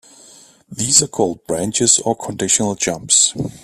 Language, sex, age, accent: English, male, 30-39, United States English